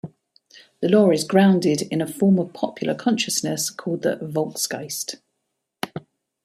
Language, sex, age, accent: English, female, 40-49, England English